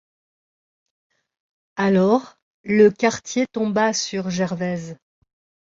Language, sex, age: French, female, 50-59